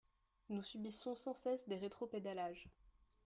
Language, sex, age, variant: French, female, under 19, Français de métropole